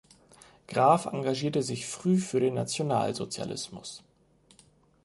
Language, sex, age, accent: German, male, 19-29, Deutschland Deutsch